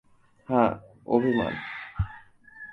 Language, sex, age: Bengali, male, 19-29